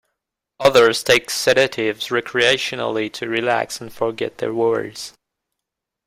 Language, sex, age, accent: English, male, 19-29, United States English